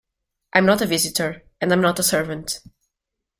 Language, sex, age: English, female, 19-29